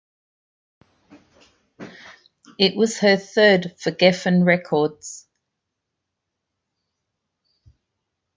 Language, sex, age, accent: English, female, 50-59, Australian English